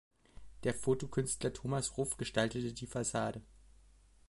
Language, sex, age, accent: German, male, 19-29, Deutschland Deutsch